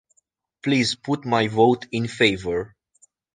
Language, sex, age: Romanian, male, 19-29